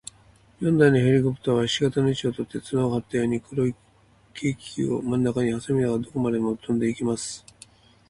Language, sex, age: Japanese, male, 50-59